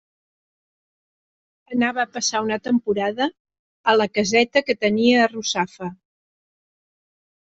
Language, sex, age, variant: Catalan, female, 60-69, Central